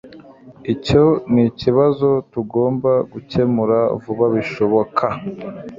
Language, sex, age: Kinyarwanda, male, under 19